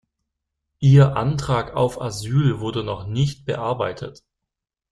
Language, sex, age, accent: German, male, 19-29, Deutschland Deutsch